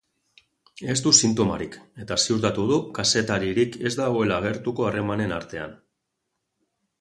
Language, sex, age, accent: Basque, male, 40-49, Mendebalekoa (Araba, Bizkaia, Gipuzkoako mendebaleko herri batzuk)